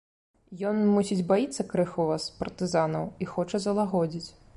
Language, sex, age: Belarusian, female, 30-39